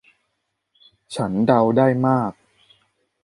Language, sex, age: Thai, male, 30-39